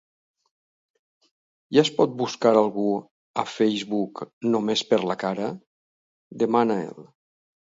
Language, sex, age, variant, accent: Catalan, male, 60-69, Valencià central, valencià